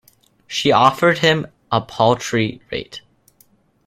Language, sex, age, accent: English, male, under 19, United States English